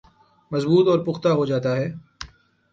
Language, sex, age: Urdu, male, 19-29